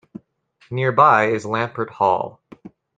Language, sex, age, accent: English, female, 19-29, United States English